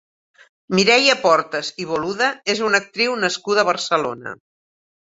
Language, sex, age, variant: Catalan, female, 60-69, Central